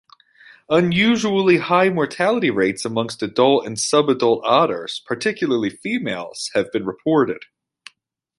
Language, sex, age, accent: English, male, 19-29, United States English